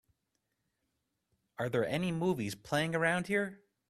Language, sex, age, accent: English, male, 30-39, United States English